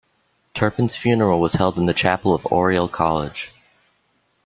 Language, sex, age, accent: English, male, 19-29, United States English